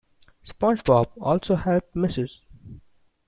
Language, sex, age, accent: English, male, 19-29, India and South Asia (India, Pakistan, Sri Lanka)